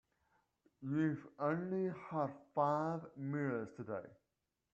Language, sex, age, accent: English, male, 30-39, United States English